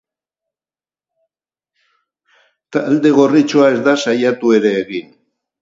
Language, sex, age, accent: Basque, male, 70-79, Mendebalekoa (Araba, Bizkaia, Gipuzkoako mendebaleko herri batzuk)